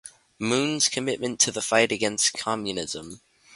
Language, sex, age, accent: English, male, under 19, Canadian English